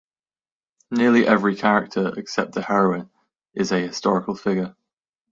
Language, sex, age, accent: English, male, 19-29, England English